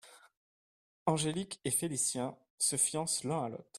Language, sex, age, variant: French, male, 19-29, Français de métropole